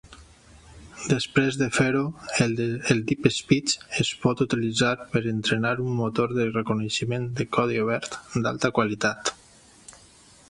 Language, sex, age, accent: Catalan, male, 40-49, valencià